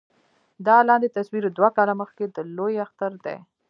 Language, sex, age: Pashto, female, 19-29